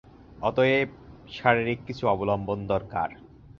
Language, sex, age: Bengali, male, 19-29